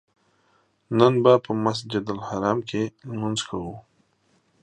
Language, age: Pashto, 30-39